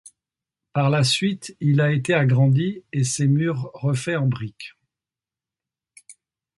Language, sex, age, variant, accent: French, male, 50-59, Français de métropole, Parisien